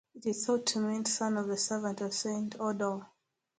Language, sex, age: English, female, 19-29